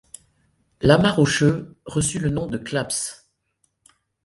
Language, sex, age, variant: French, female, 60-69, Français de métropole